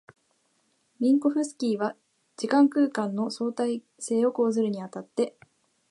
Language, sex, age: Japanese, female, 19-29